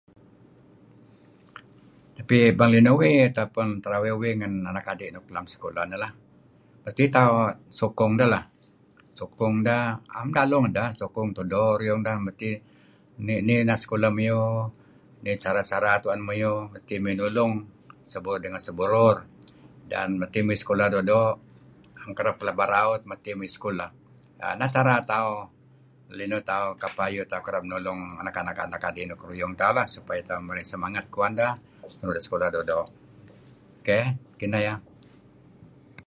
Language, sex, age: Kelabit, male, 70-79